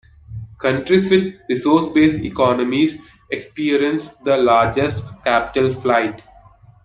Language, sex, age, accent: English, female, 19-29, India and South Asia (India, Pakistan, Sri Lanka)